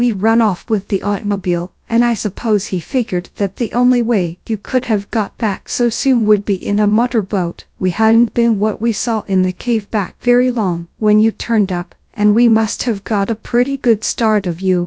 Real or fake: fake